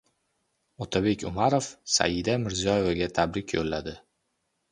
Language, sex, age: Uzbek, male, 19-29